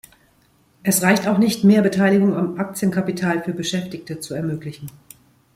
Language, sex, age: German, female, 40-49